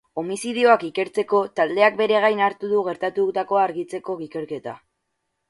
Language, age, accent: Basque, under 19, Batua